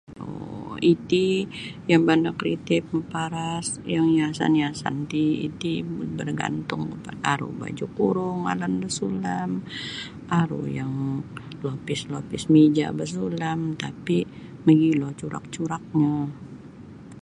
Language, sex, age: Sabah Bisaya, female, 60-69